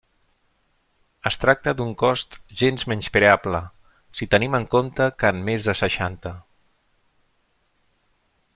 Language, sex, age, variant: Catalan, male, 40-49, Central